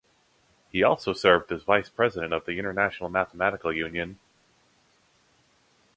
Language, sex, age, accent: English, male, 19-29, United States English